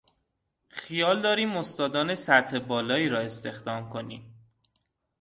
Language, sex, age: Persian, male, 19-29